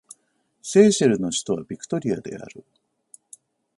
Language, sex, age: Japanese, male, 50-59